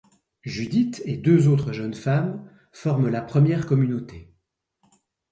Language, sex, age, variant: French, male, 60-69, Français de métropole